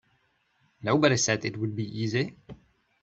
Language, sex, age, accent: English, male, 19-29, England English